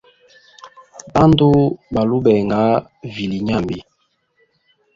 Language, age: Hemba, 19-29